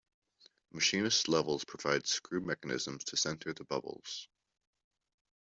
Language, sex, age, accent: English, male, under 19, Canadian English